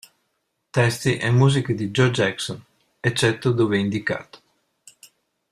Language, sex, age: Italian, male, 60-69